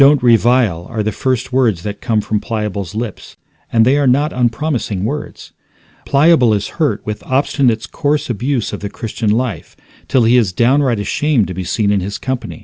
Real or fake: real